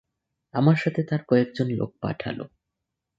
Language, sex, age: Bengali, male, 19-29